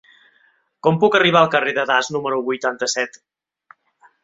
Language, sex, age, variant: Catalan, male, 30-39, Central